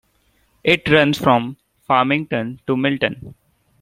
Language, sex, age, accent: English, male, 19-29, India and South Asia (India, Pakistan, Sri Lanka)